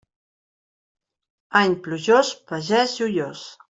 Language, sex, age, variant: Catalan, female, 50-59, Central